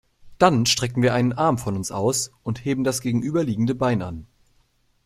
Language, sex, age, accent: German, male, 19-29, Deutschland Deutsch